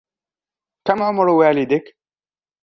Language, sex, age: Arabic, male, 19-29